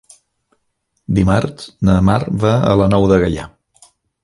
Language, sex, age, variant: Catalan, male, 50-59, Central